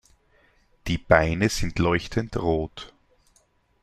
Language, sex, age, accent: German, male, 19-29, Österreichisches Deutsch